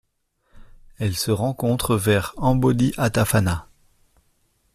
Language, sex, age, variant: French, male, 30-39, Français de métropole